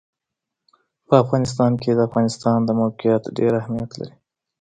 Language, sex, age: Pashto, female, 19-29